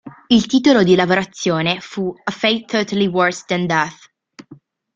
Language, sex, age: Italian, female, 19-29